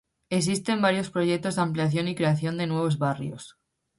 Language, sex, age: Spanish, female, 19-29